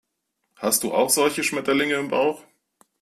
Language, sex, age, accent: German, male, 40-49, Deutschland Deutsch